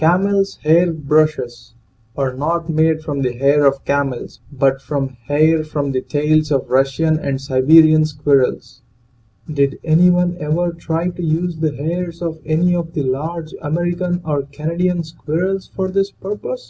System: none